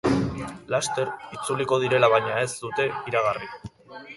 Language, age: Basque, under 19